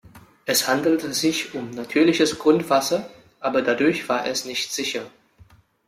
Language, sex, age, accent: German, male, 30-39, Deutschland Deutsch